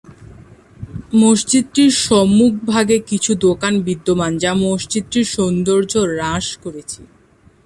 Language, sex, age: Bengali, female, 19-29